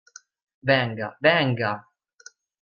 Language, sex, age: Italian, male, 30-39